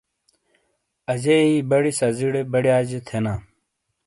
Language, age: Shina, 30-39